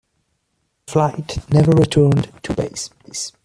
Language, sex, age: English, male, 19-29